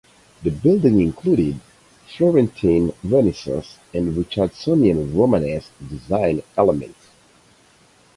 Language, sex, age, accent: English, male, 40-49, United States English